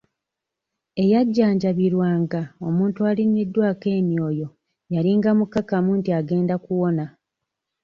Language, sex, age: Ganda, female, 19-29